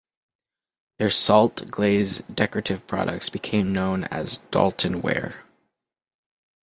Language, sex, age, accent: English, male, 19-29, United States English